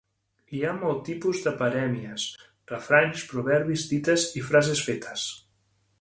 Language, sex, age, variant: Catalan, male, 40-49, Central